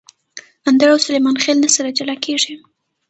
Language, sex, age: Pashto, female, 19-29